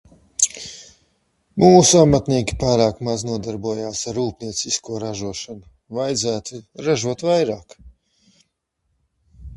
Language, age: Latvian, 50-59